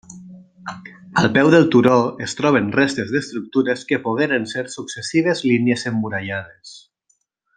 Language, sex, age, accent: Catalan, male, 19-29, valencià